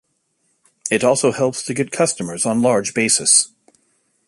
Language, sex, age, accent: English, male, 30-39, United States English